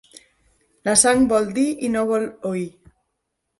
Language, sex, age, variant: Catalan, female, 19-29, Nord-Occidental